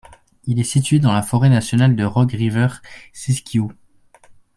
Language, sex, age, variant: French, male, under 19, Français de métropole